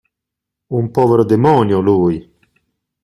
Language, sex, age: Italian, male, 30-39